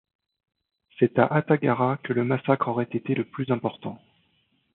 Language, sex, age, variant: French, male, 30-39, Français de métropole